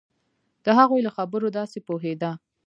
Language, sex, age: Pashto, female, 19-29